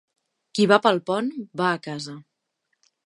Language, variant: Catalan, Central